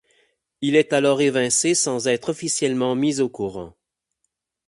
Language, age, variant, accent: French, 30-39, Français d'Amérique du Nord, Français du Canada